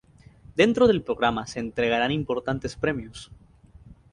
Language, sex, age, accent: Spanish, male, 19-29, América central